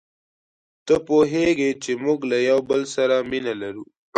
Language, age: Pashto, under 19